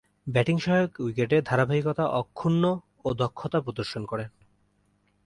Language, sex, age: Bengali, male, 19-29